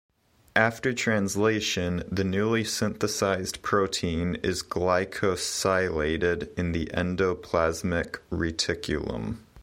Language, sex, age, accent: English, male, 19-29, United States English